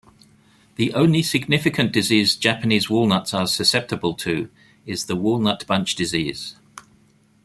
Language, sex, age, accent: English, male, 50-59, England English